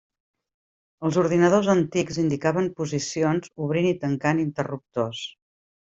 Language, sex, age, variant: Catalan, female, 50-59, Central